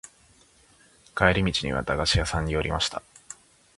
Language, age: Japanese, 19-29